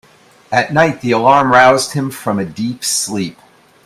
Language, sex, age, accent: English, male, 60-69, United States English